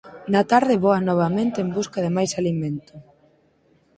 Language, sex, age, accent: Galician, female, 19-29, Normativo (estándar)